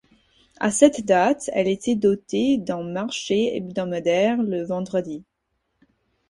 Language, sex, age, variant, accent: French, female, 19-29, Français d'Amérique du Nord, Français des États-Unis